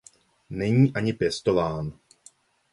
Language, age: Czech, 30-39